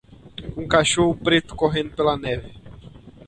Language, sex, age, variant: Portuguese, male, 19-29, Portuguese (Brasil)